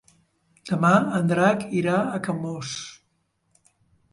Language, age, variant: Catalan, 50-59, Central